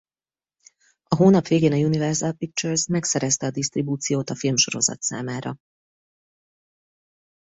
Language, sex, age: Hungarian, female, 30-39